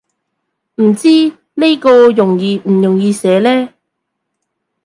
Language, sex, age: Cantonese, female, 30-39